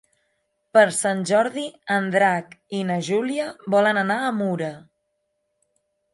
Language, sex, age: Catalan, female, 30-39